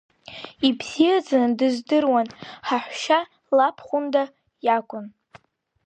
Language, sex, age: Abkhazian, female, under 19